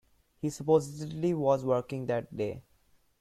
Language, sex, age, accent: English, male, 19-29, India and South Asia (India, Pakistan, Sri Lanka)